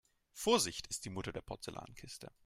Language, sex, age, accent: German, male, 19-29, Deutschland Deutsch